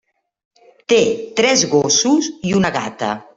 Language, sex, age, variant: Catalan, female, 50-59, Central